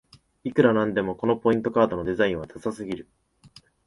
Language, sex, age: Japanese, male, 19-29